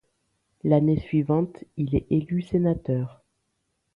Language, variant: French, Français de métropole